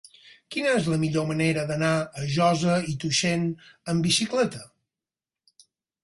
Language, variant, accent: Catalan, Balear, balear